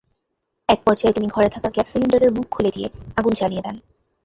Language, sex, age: Bengali, female, 19-29